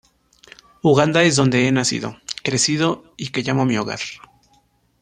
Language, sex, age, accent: Spanish, male, 19-29, México